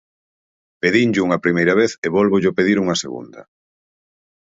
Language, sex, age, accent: Galician, male, 40-49, Central (gheada)